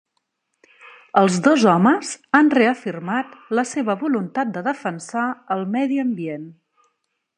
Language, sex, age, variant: Catalan, female, 50-59, Central